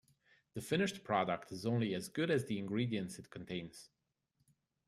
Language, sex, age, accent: English, male, 19-29, United States English